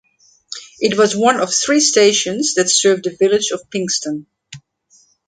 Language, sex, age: English, female, 50-59